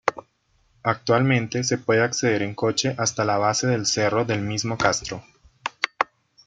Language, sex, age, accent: Spanish, male, 19-29, Andino-Pacífico: Colombia, Perú, Ecuador, oeste de Bolivia y Venezuela andina